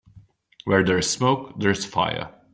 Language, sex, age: English, male, 30-39